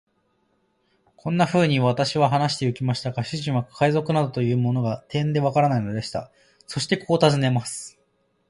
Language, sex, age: Japanese, male, 19-29